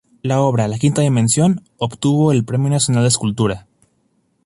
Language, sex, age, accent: Spanish, male, under 19, México